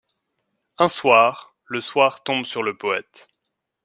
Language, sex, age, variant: French, male, 19-29, Français de métropole